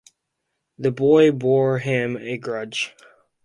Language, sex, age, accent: English, male, under 19, United States English